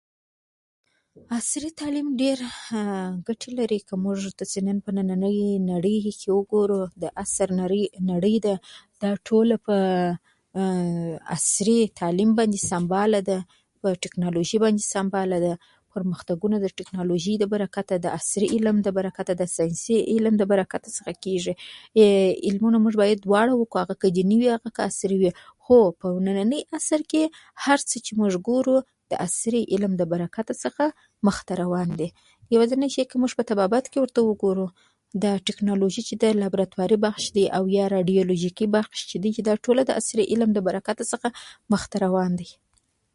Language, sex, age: Pashto, female, 19-29